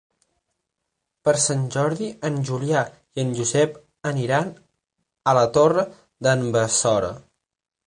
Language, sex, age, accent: Catalan, male, 19-29, central; nord-occidental